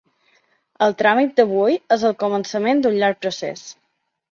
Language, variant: Catalan, Balear